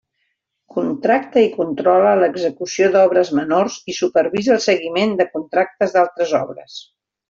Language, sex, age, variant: Catalan, female, 50-59, Central